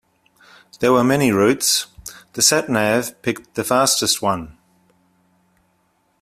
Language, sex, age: English, male, 50-59